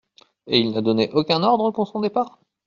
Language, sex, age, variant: French, male, 30-39, Français de métropole